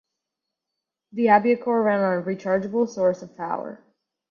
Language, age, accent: English, under 19, United States English